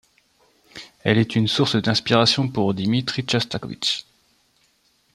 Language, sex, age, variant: French, male, 30-39, Français de métropole